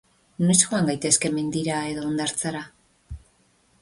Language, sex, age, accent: Basque, female, 50-59, Mendebalekoa (Araba, Bizkaia, Gipuzkoako mendebaleko herri batzuk)